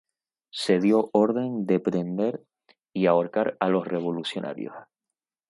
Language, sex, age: Spanish, male, 19-29